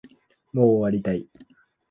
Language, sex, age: Japanese, male, 19-29